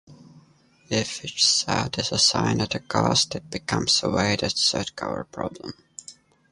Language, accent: English, United States English